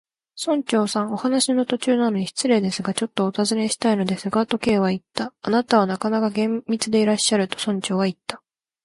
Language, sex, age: Japanese, female, 19-29